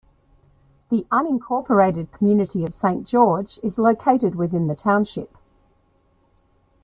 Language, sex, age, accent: English, female, 50-59, Australian English